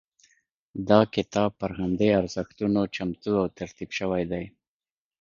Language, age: Pashto, 30-39